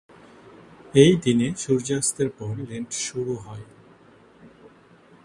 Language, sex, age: Bengali, male, 19-29